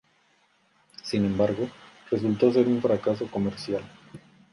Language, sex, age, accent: Spanish, male, 40-49, México